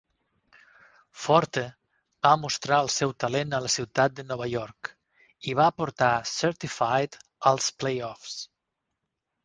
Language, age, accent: Catalan, 50-59, Tortosí